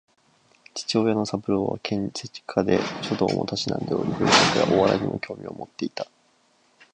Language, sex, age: Japanese, male, 19-29